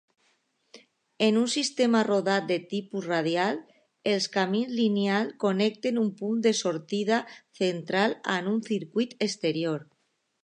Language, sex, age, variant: Catalan, female, under 19, Alacantí